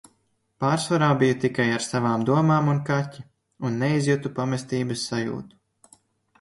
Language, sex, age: Latvian, male, 19-29